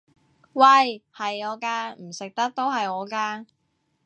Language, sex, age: Cantonese, female, 19-29